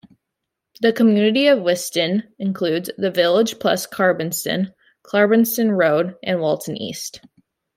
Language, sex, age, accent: English, female, under 19, United States English